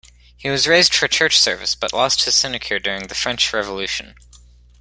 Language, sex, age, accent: English, male, under 19, United States English